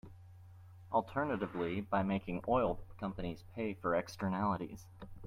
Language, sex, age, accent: English, male, 30-39, United States English